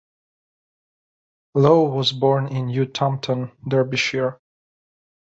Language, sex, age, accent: English, male, 30-39, Irish English